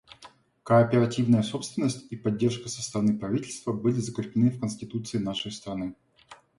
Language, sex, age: Russian, male, 40-49